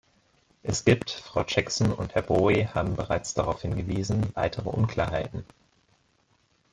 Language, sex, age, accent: German, male, 19-29, Deutschland Deutsch